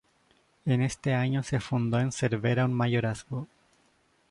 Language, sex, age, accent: Spanish, male, 19-29, Chileno: Chile, Cuyo